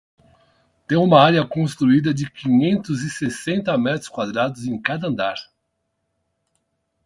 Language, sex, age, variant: Portuguese, male, 40-49, Portuguese (Brasil)